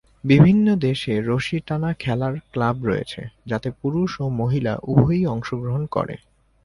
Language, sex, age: Bengali, male, 19-29